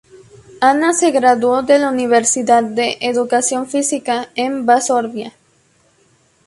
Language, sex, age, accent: Spanish, female, 19-29, México